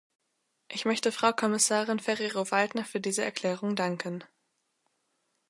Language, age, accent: German, under 19, Deutschland Deutsch